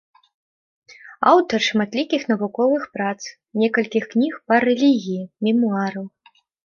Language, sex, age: Belarusian, female, 19-29